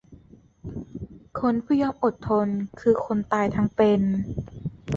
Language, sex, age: Thai, female, 19-29